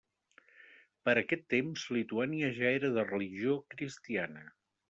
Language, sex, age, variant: Catalan, male, 60-69, Septentrional